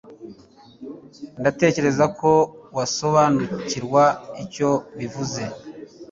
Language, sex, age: Kinyarwanda, male, 30-39